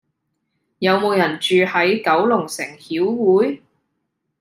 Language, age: Cantonese, 19-29